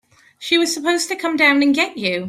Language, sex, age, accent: English, female, 40-49, United States English